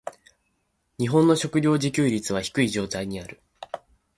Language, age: Japanese, 19-29